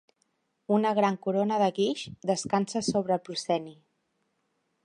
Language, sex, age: Catalan, female, 40-49